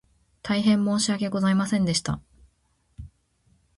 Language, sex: Japanese, female